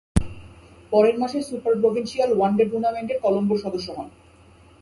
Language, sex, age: Bengali, male, 19-29